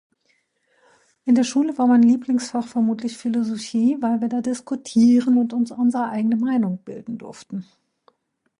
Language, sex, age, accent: German, female, 50-59, Deutschland Deutsch